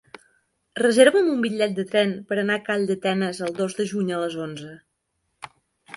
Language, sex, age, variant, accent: Catalan, female, 30-39, Central, Girona